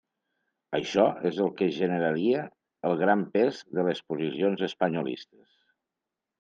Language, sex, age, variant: Catalan, male, 60-69, Nord-Occidental